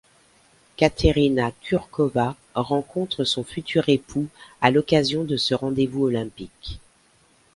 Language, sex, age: French, female, 50-59